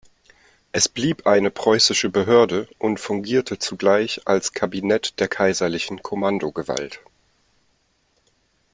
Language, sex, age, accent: German, male, 30-39, Deutschland Deutsch